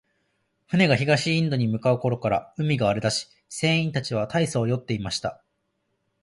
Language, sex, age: Japanese, male, 19-29